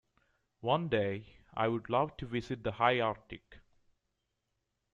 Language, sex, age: English, male, 30-39